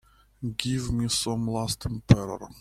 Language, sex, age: English, male, 40-49